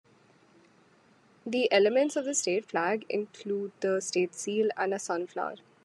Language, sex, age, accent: English, female, 19-29, India and South Asia (India, Pakistan, Sri Lanka)